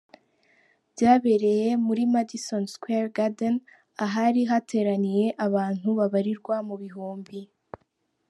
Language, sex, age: Kinyarwanda, female, 19-29